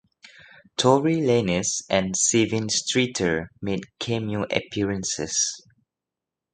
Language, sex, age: English, male, 19-29